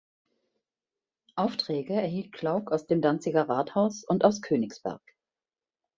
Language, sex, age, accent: German, female, 50-59, Deutschland Deutsch